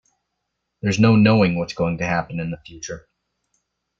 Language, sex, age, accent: English, male, 19-29, United States English